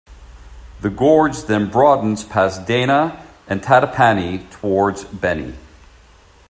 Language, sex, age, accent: English, male, 40-49, United States English